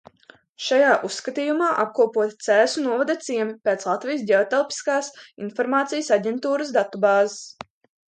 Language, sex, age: Latvian, female, under 19